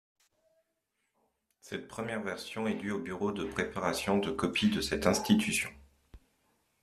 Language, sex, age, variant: French, male, 30-39, Français de métropole